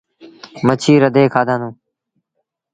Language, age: Sindhi Bhil, 19-29